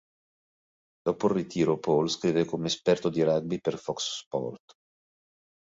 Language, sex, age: Italian, male, 40-49